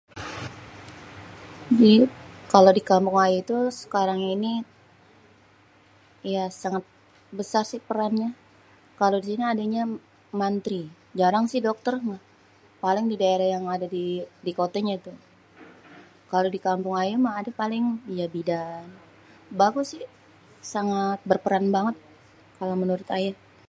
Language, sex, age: Betawi, male, 30-39